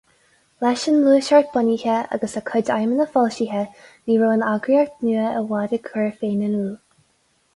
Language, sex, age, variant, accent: Irish, female, 19-29, Gaeilge Uladh, Cainteoir líofa, ní ó dhúchas